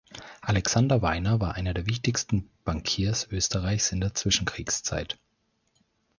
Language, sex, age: German, male, 19-29